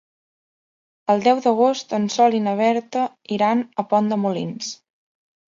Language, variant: Catalan, Central